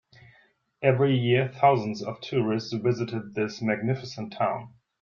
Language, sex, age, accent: English, male, 30-39, United States English